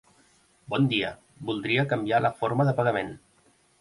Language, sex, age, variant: Catalan, male, 30-39, Central